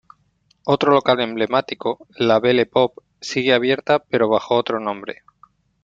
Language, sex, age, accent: Spanish, male, 40-49, España: Norte peninsular (Asturias, Castilla y León, Cantabria, País Vasco, Navarra, Aragón, La Rioja, Guadalajara, Cuenca)